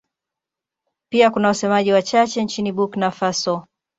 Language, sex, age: Swahili, female, 30-39